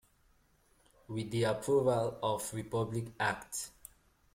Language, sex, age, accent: English, male, 19-29, England English